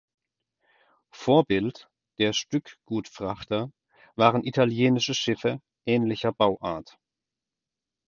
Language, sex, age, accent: German, male, 40-49, Deutschland Deutsch